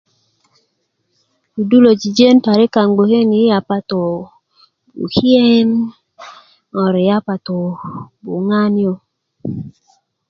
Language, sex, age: Kuku, female, 19-29